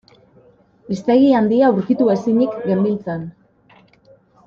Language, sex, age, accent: Basque, female, 30-39, Mendebalekoa (Araba, Bizkaia, Gipuzkoako mendebaleko herri batzuk)